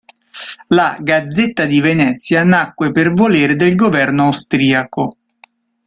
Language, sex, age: Italian, male, 30-39